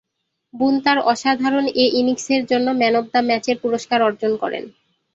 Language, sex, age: Bengali, female, 19-29